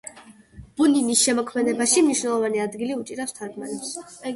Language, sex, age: Georgian, female, 19-29